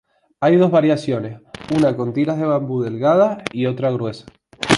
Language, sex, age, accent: Spanish, male, 19-29, España: Sur peninsular (Andalucia, Extremadura, Murcia)